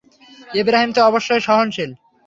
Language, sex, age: Bengali, male, under 19